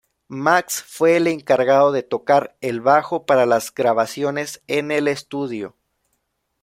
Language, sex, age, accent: Spanish, male, 19-29, México